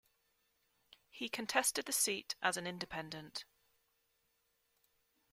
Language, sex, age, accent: English, female, 40-49, England English